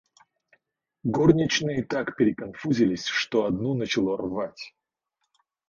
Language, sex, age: Russian, male, 30-39